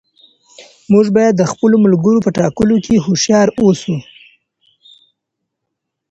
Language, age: Pashto, 19-29